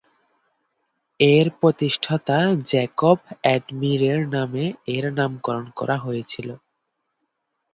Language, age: Bengali, 19-29